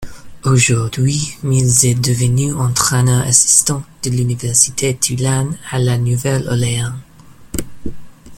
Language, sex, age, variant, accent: French, male, 19-29, Français d'Europe, Français du Royaume-Uni